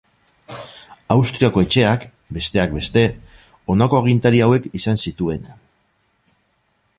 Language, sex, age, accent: Basque, male, 50-59, Mendebalekoa (Araba, Bizkaia, Gipuzkoako mendebaleko herri batzuk)